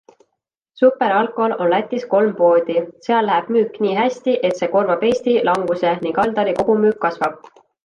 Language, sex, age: Estonian, female, 19-29